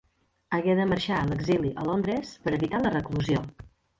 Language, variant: Catalan, Balear